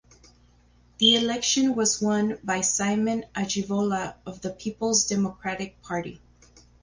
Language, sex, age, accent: English, female, 40-49, United States English